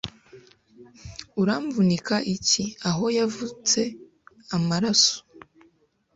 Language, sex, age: Kinyarwanda, female, 19-29